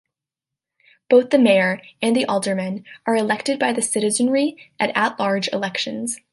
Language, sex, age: English, female, 19-29